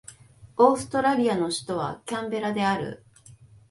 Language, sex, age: Japanese, female, 50-59